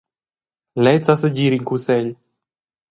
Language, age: Romansh, 19-29